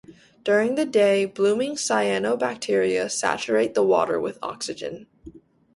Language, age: English, 19-29